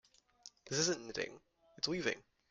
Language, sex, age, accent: English, male, under 19, United States English